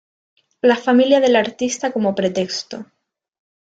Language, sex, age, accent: Spanish, female, 19-29, España: Norte peninsular (Asturias, Castilla y León, Cantabria, País Vasco, Navarra, Aragón, La Rioja, Guadalajara, Cuenca)